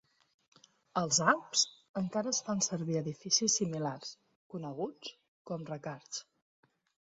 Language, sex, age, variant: Catalan, female, 30-39, Central